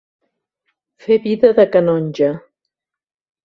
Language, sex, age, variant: Catalan, female, 60-69, Central